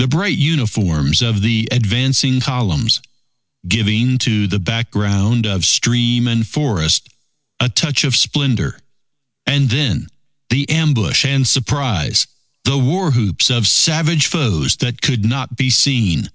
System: none